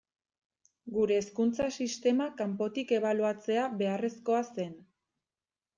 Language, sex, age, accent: Basque, female, 19-29, Erdialdekoa edo Nafarra (Gipuzkoa, Nafarroa)